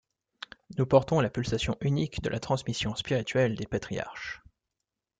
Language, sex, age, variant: French, male, 19-29, Français de métropole